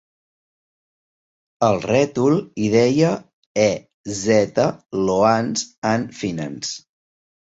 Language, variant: Catalan, Central